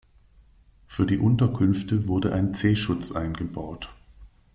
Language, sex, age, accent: German, male, 40-49, Deutschland Deutsch